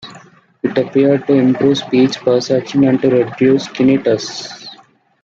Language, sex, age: English, male, 19-29